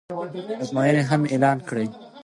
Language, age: Pashto, 19-29